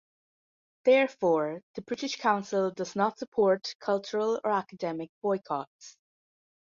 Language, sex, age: English, female, under 19